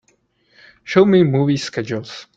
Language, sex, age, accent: English, male, 30-39, United States English